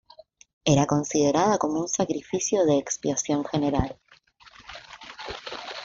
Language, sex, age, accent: Spanish, female, 30-39, Rioplatense: Argentina, Uruguay, este de Bolivia, Paraguay